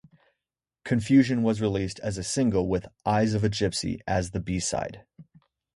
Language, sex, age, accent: English, male, 19-29, United States English